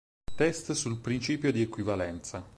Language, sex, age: Italian, male, 19-29